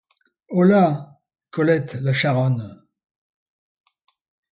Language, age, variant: French, 70-79, Français de métropole